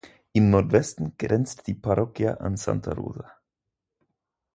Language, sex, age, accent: German, male, 19-29, Schweizerdeutsch